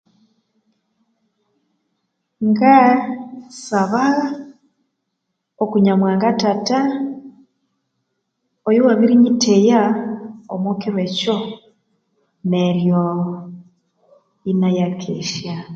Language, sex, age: Konzo, female, 30-39